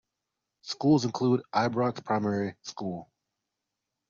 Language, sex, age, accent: English, male, 19-29, United States English